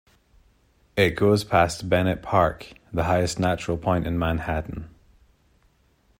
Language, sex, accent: English, male, Scottish English